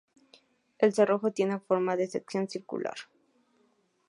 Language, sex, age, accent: Spanish, female, under 19, México